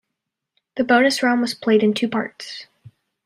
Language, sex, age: English, female, under 19